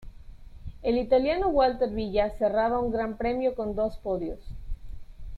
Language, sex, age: Spanish, female, 19-29